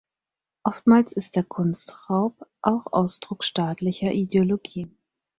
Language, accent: German, Deutschland Deutsch